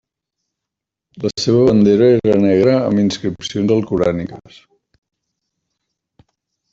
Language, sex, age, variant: Catalan, male, 50-59, Central